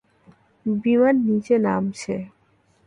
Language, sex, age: Bengali, female, 19-29